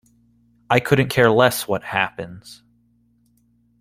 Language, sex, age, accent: English, male, 19-29, United States English